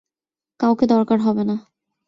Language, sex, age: Bengali, female, 19-29